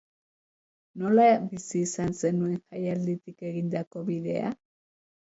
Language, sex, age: Basque, female, 30-39